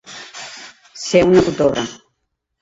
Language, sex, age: Catalan, female, 60-69